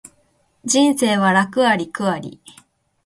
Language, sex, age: Japanese, female, 19-29